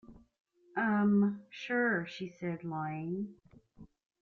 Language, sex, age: English, female, 50-59